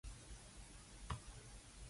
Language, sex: Cantonese, female